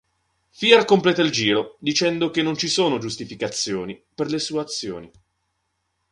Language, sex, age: Italian, male, 19-29